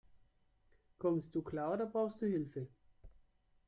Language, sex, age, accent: German, male, 30-39, Deutschland Deutsch